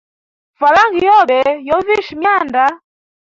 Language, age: Hemba, 30-39